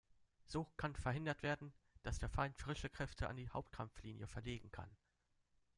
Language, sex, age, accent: German, male, under 19, Deutschland Deutsch